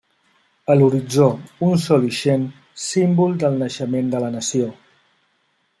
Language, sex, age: Catalan, male, 40-49